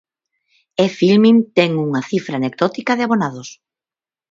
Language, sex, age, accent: Galician, female, 30-39, Normativo (estándar)